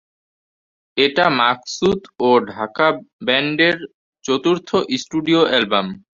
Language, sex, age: Bengali, male, under 19